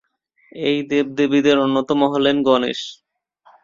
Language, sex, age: Bengali, male, 19-29